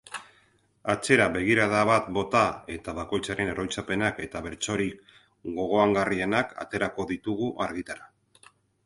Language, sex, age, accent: Basque, male, 50-59, Mendebalekoa (Araba, Bizkaia, Gipuzkoako mendebaleko herri batzuk)